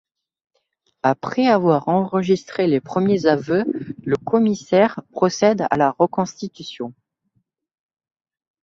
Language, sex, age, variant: French, male, under 19, Français de métropole